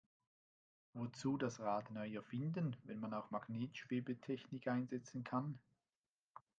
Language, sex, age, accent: German, male, 50-59, Schweizerdeutsch